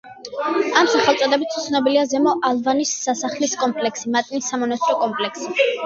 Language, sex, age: Georgian, female, under 19